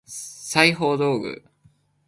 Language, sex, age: Japanese, male, 19-29